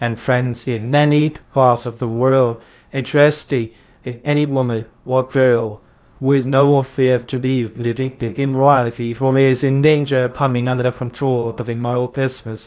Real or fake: fake